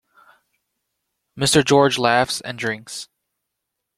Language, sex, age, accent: English, male, 19-29, United States English